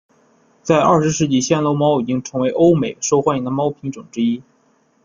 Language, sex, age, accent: Chinese, male, 19-29, 出生地：山东省